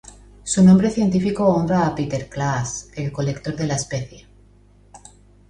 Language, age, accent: Spanish, 40-49, España: Centro-Sur peninsular (Madrid, Toledo, Castilla-La Mancha)